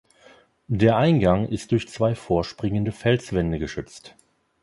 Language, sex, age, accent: German, male, 30-39, Deutschland Deutsch